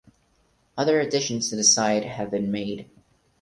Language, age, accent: English, under 19, United States English